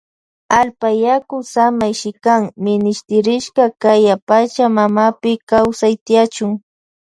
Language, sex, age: Loja Highland Quichua, female, 19-29